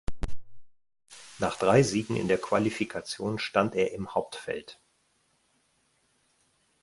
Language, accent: German, Deutschland Deutsch